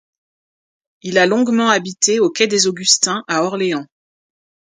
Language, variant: French, Français de métropole